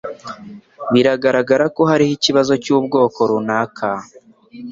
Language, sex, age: Kinyarwanda, male, 19-29